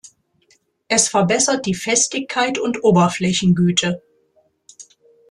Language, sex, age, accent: German, female, 50-59, Deutschland Deutsch